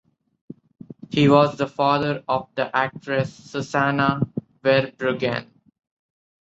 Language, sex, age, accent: English, male, 19-29, India and South Asia (India, Pakistan, Sri Lanka)